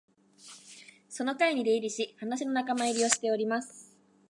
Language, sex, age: Japanese, female, 19-29